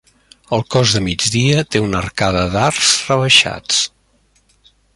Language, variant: Catalan, Central